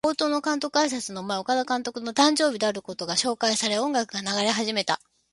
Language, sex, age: Japanese, female, 60-69